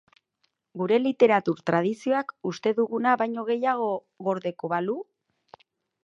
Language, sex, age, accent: Basque, female, 30-39, Erdialdekoa edo Nafarra (Gipuzkoa, Nafarroa)